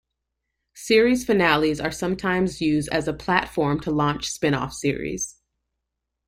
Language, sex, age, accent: English, female, 30-39, United States English